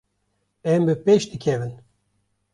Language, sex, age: Kurdish, male, 50-59